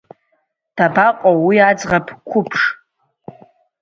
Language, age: Abkhazian, under 19